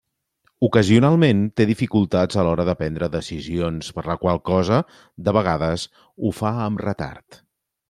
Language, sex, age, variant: Catalan, male, 40-49, Central